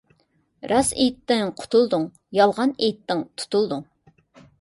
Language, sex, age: Uyghur, female, 30-39